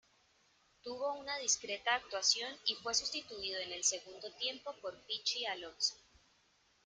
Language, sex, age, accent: Spanish, female, 30-39, Caribe: Cuba, Venezuela, Puerto Rico, República Dominicana, Panamá, Colombia caribeña, México caribeño, Costa del golfo de México